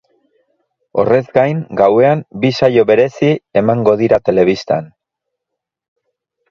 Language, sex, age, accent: Basque, male, 40-49, Mendebalekoa (Araba, Bizkaia, Gipuzkoako mendebaleko herri batzuk)